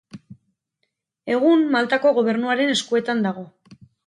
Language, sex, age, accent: Basque, female, 30-39, Erdialdekoa edo Nafarra (Gipuzkoa, Nafarroa)